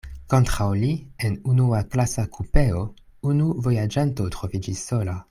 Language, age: Esperanto, 19-29